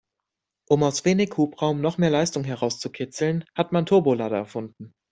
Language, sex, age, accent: German, male, 19-29, Deutschland Deutsch